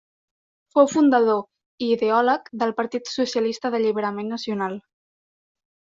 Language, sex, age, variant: Catalan, female, 19-29, Central